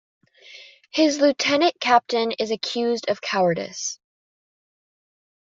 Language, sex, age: English, female, under 19